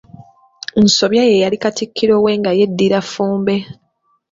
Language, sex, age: Ganda, female, 30-39